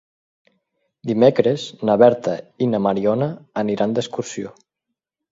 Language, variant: Catalan, Nord-Occidental